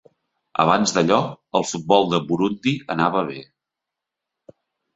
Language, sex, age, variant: Catalan, male, 40-49, Central